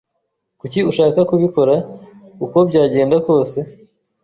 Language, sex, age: Kinyarwanda, male, 30-39